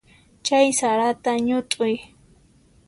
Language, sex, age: Puno Quechua, female, 19-29